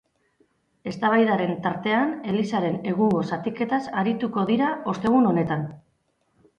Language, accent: Basque, Mendebalekoa (Araba, Bizkaia, Gipuzkoako mendebaleko herri batzuk)